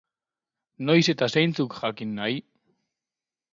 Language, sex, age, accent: Basque, male, 19-29, Mendebalekoa (Araba, Bizkaia, Gipuzkoako mendebaleko herri batzuk)